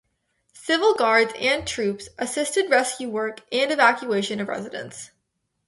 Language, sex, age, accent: English, female, under 19, United States English